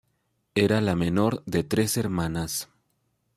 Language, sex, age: Spanish, male, 40-49